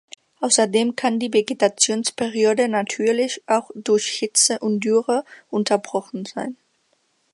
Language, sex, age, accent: German, female, under 19, Deutschland Deutsch